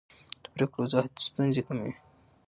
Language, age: Pashto, 19-29